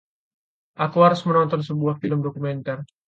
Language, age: Indonesian, 19-29